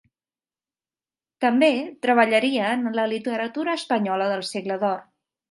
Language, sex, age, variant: Catalan, female, 19-29, Central